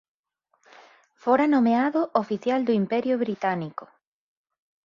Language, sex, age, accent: Galician, female, 19-29, Oriental (común en zona oriental); Normativo (estándar)